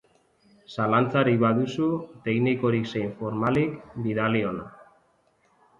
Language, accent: Basque, Mendebalekoa (Araba, Bizkaia, Gipuzkoako mendebaleko herri batzuk)